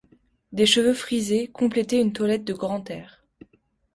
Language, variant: French, Français de métropole